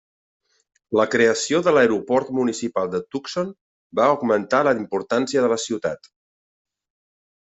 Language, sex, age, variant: Catalan, male, 40-49, Central